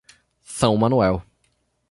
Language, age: Portuguese, 19-29